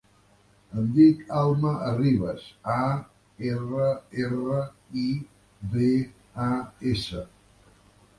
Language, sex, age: Catalan, male, 70-79